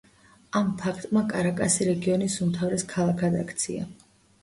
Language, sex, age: Georgian, female, 19-29